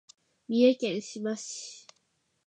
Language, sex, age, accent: Japanese, female, 19-29, 標準語